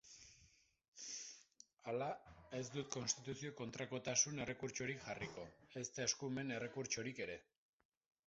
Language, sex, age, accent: Basque, female, 30-39, Mendebalekoa (Araba, Bizkaia, Gipuzkoako mendebaleko herri batzuk)